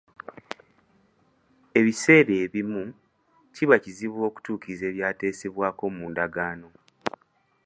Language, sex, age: Ganda, male, 19-29